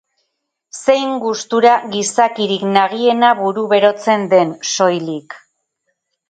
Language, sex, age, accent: Basque, female, 40-49, Erdialdekoa edo Nafarra (Gipuzkoa, Nafarroa)